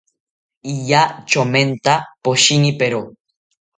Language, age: South Ucayali Ashéninka, under 19